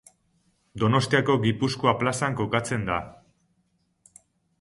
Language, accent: Basque, Mendebalekoa (Araba, Bizkaia, Gipuzkoako mendebaleko herri batzuk)